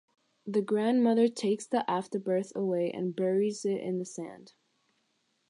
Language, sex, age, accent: English, female, under 19, United States English